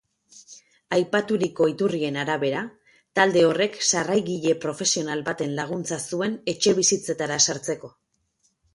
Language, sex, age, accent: Basque, female, 30-39, Mendebalekoa (Araba, Bizkaia, Gipuzkoako mendebaleko herri batzuk)